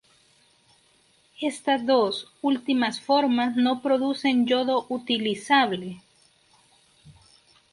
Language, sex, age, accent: Spanish, female, 19-29, América central